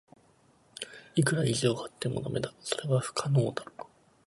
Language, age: Japanese, 19-29